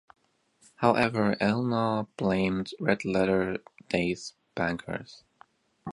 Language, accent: English, United States English